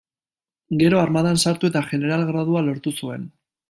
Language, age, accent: Basque, 19-29, Mendebalekoa (Araba, Bizkaia, Gipuzkoako mendebaleko herri batzuk)